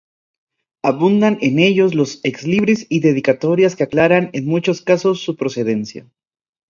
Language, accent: Spanish, México